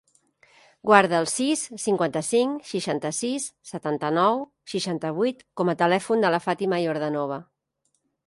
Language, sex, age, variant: Catalan, female, 40-49, Central